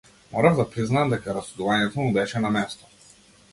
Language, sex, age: Macedonian, male, 19-29